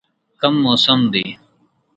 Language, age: Pashto, 19-29